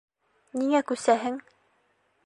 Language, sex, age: Bashkir, female, 30-39